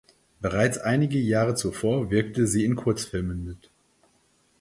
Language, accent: German, Deutschland Deutsch